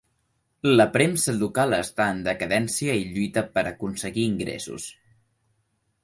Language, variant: Catalan, Central